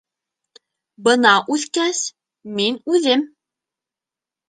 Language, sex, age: Bashkir, female, 19-29